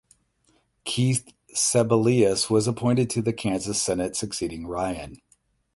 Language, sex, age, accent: English, male, 40-49, United States English; Midwestern